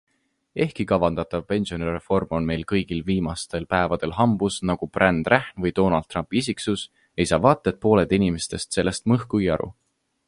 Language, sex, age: Estonian, male, 19-29